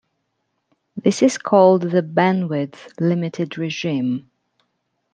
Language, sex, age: English, female, 30-39